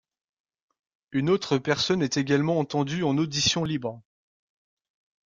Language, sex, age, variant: French, male, 19-29, Français de métropole